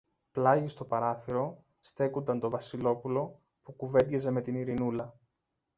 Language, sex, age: Greek, male, 19-29